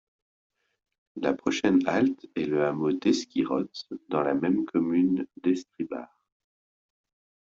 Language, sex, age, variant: French, male, 30-39, Français de métropole